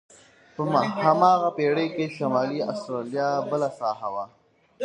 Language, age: Pashto, 19-29